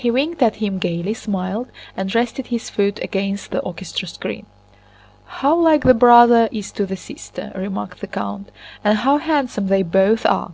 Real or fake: real